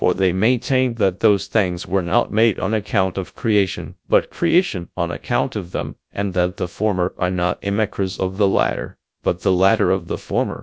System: TTS, GradTTS